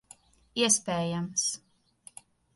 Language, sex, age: Latvian, female, 19-29